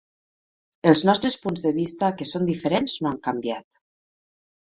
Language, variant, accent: Catalan, Nord-Occidental, Tortosí